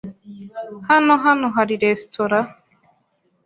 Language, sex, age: Kinyarwanda, female, 19-29